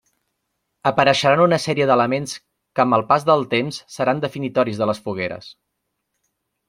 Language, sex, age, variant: Catalan, male, 30-39, Nord-Occidental